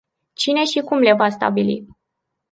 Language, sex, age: Romanian, female, 19-29